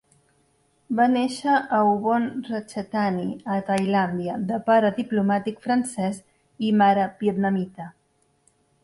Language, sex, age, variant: Catalan, female, 40-49, Central